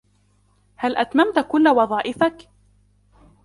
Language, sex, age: Arabic, female, under 19